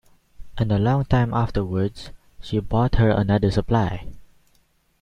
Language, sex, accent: English, male, Singaporean English